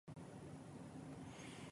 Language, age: English, 19-29